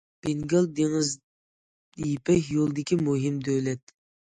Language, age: Uyghur, 19-29